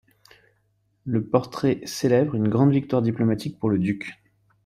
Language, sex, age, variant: French, male, 30-39, Français de métropole